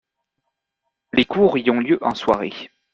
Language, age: French, 19-29